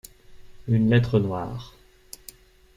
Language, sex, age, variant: French, male, 30-39, Français de métropole